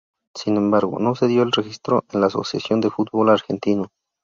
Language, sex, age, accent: Spanish, male, 19-29, México